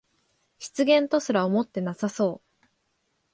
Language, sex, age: Japanese, female, under 19